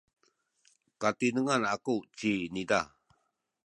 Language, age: Sakizaya, 60-69